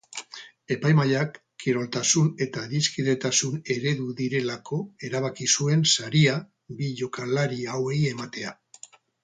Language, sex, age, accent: Basque, male, 60-69, Erdialdekoa edo Nafarra (Gipuzkoa, Nafarroa)